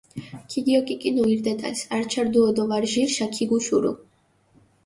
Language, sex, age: Mingrelian, female, 19-29